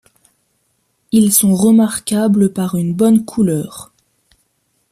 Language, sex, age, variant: French, female, 19-29, Français de métropole